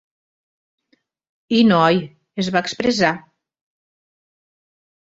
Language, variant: Catalan, Nord-Occidental